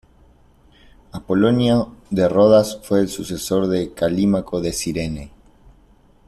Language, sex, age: Spanish, male, 19-29